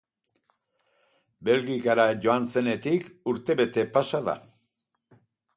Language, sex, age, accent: Basque, male, 70-79, Erdialdekoa edo Nafarra (Gipuzkoa, Nafarroa)